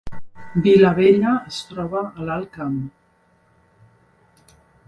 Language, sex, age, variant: Catalan, female, 50-59, Central